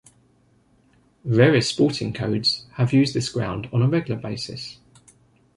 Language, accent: English, England English